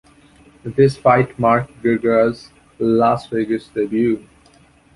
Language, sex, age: English, male, 19-29